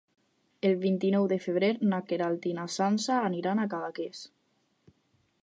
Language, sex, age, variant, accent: Catalan, female, under 19, Alacantí, valencià